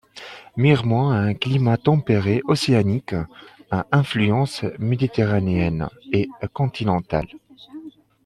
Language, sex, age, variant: French, male, 30-39, Français de métropole